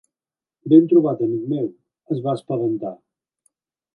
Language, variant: Catalan, Central